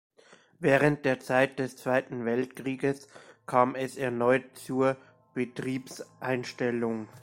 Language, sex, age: German, male, 19-29